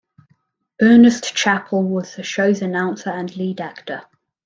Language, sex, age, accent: English, male, under 19, Australian English